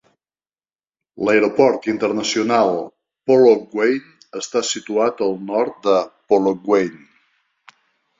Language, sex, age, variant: Catalan, male, 50-59, Nord-Occidental